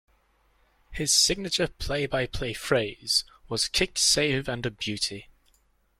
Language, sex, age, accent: English, male, 19-29, England English